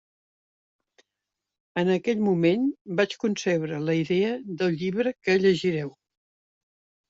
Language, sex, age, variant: Catalan, female, 70-79, Central